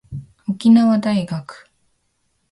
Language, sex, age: Japanese, female, 19-29